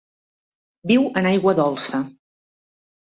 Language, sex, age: Catalan, female, 40-49